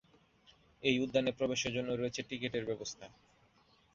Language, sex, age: Bengali, male, 19-29